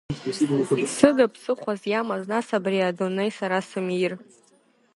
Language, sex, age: Abkhazian, female, under 19